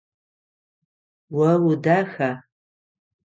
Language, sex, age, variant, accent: Adyghe, female, 50-59, Адыгабзэ (Кирил, пстэумэ зэдыряе), Кıэмгуй (Çemguy)